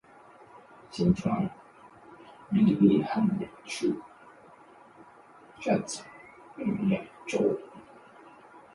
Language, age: Chinese, 30-39